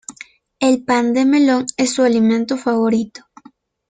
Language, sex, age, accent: Spanish, female, 19-29, América central